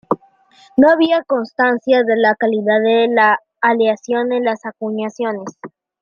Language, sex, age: Spanish, female, 30-39